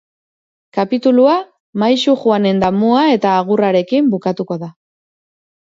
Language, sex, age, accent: Basque, female, 30-39, Erdialdekoa edo Nafarra (Gipuzkoa, Nafarroa)